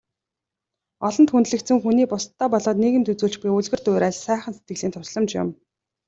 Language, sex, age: Mongolian, female, 19-29